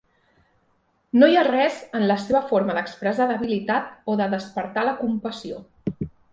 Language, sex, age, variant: Catalan, female, 19-29, Central